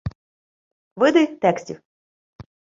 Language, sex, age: Ukrainian, female, 19-29